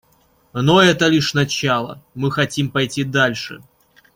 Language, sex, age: Russian, male, 30-39